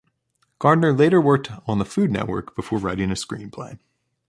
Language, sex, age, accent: English, male, 19-29, United States English